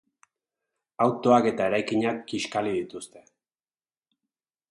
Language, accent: Basque, Mendebalekoa (Araba, Bizkaia, Gipuzkoako mendebaleko herri batzuk)